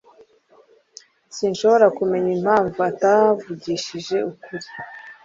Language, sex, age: Kinyarwanda, female, 30-39